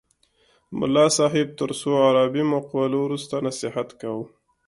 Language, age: Pashto, 19-29